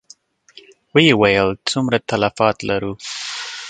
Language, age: Pashto, 30-39